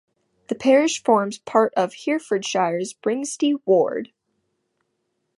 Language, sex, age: English, female, 19-29